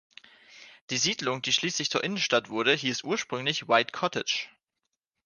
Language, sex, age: German, male, 19-29